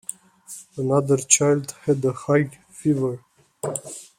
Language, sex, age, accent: English, male, 19-29, England English